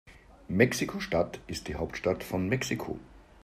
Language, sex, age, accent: German, male, 50-59, Österreichisches Deutsch